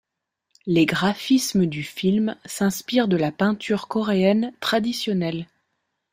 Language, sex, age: French, female, 30-39